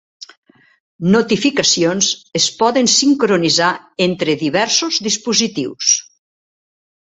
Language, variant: Catalan, Central